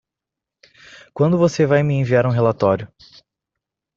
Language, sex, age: Portuguese, male, 19-29